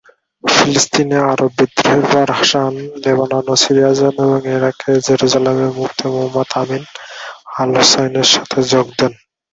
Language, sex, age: Bengali, male, 19-29